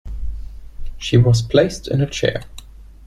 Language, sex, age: English, male, 19-29